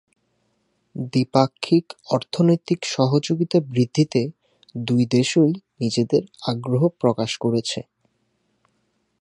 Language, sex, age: Bengali, male, 19-29